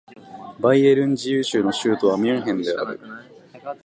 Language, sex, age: Japanese, male, 19-29